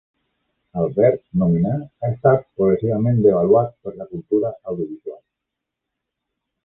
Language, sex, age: Catalan, male, 40-49